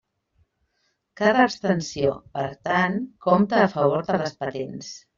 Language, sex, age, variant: Catalan, female, 30-39, Central